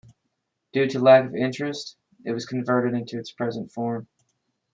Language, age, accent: English, 30-39, United States English